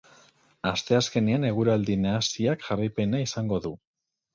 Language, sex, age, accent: Basque, male, 40-49, Mendebalekoa (Araba, Bizkaia, Gipuzkoako mendebaleko herri batzuk)